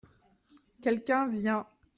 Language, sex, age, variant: French, female, 19-29, Français de métropole